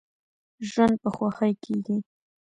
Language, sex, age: Pashto, female, 19-29